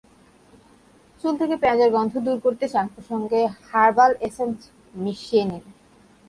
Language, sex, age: Bengali, female, 19-29